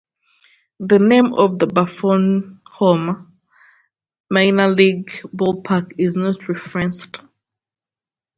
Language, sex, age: English, female, 19-29